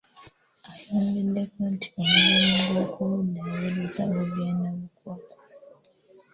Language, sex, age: Ganda, female, 19-29